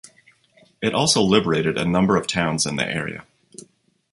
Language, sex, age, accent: English, male, 40-49, United States English